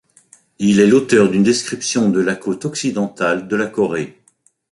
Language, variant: French, Français de métropole